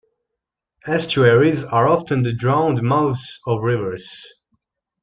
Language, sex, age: English, male, 19-29